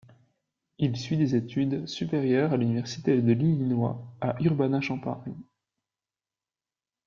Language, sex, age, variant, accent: French, male, 19-29, Français d'Europe, Français de Suisse